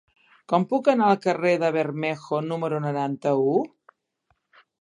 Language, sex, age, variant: Catalan, female, 50-59, Central